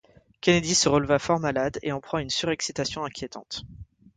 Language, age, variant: French, 30-39, Français de métropole